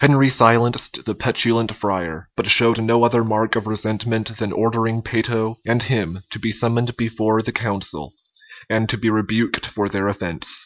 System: none